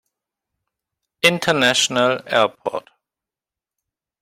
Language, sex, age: German, male, 30-39